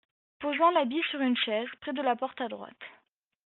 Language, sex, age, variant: French, male, 19-29, Français de métropole